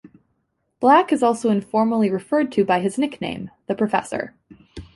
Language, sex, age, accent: English, female, 19-29, Canadian English